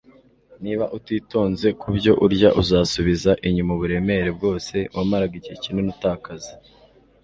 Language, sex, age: Kinyarwanda, male, 19-29